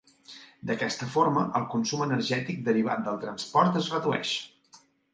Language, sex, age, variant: Catalan, male, 30-39, Central